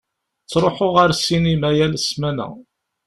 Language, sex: Kabyle, male